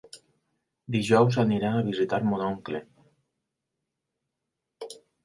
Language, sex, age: Catalan, male, 50-59